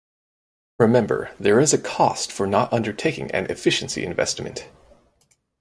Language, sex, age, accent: English, male, 19-29, United States English